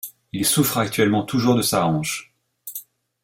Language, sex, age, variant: French, male, 40-49, Français de métropole